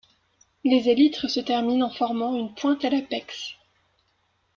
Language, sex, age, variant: French, female, 19-29, Français de métropole